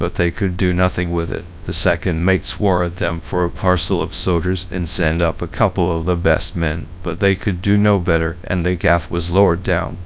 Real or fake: fake